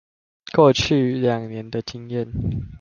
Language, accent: Chinese, 出生地：桃園市